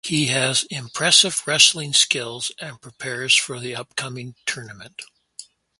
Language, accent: English, Canadian English